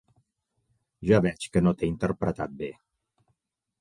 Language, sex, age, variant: Catalan, male, 40-49, Central